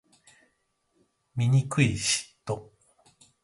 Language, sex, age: Japanese, male, 30-39